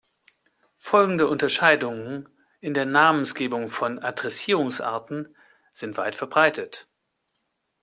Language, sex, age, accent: German, male, 50-59, Deutschland Deutsch